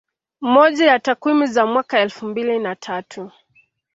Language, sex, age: Swahili, female, 19-29